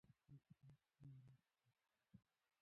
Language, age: Pashto, 19-29